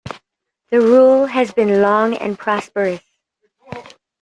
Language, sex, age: English, female, 40-49